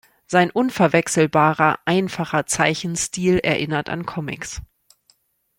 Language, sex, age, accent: German, female, 40-49, Deutschland Deutsch